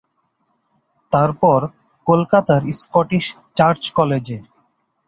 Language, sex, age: Bengali, male, 19-29